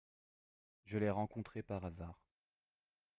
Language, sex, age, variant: French, male, 30-39, Français de métropole